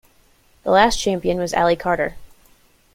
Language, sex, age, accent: English, female, 19-29, United States English